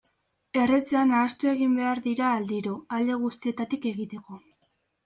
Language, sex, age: Basque, female, under 19